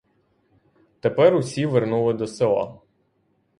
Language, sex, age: Ukrainian, male, 30-39